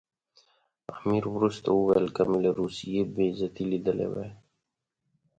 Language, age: Pashto, 40-49